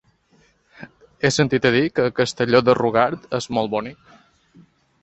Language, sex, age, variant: Catalan, male, 30-39, Balear